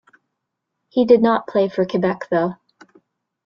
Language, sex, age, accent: English, female, 30-39, United States English